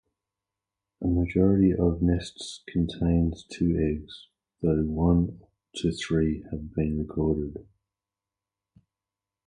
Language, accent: English, Australian English